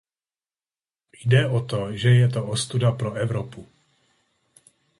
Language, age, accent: Czech, 40-49, pražský